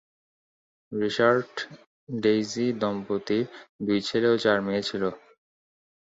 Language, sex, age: Bengali, male, 19-29